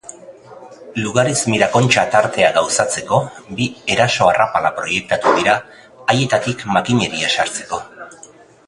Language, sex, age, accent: Basque, male, 40-49, Mendebalekoa (Araba, Bizkaia, Gipuzkoako mendebaleko herri batzuk)